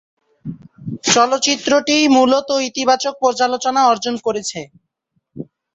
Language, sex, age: Bengali, male, 19-29